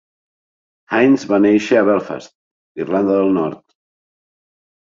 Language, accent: Catalan, valencià